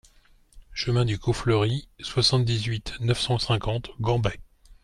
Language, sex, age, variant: French, male, 50-59, Français de métropole